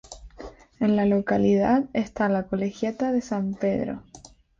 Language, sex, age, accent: Spanish, female, 19-29, España: Islas Canarias